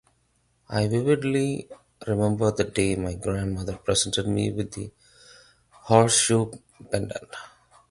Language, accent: English, India and South Asia (India, Pakistan, Sri Lanka)